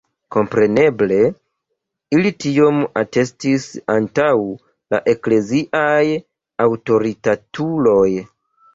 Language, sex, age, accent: Esperanto, male, 30-39, Internacia